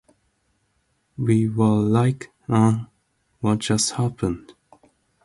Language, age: English, 19-29